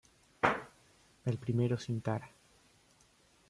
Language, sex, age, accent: Spanish, male, 19-29, Rioplatense: Argentina, Uruguay, este de Bolivia, Paraguay